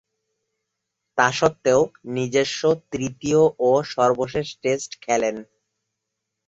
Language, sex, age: Bengali, male, 19-29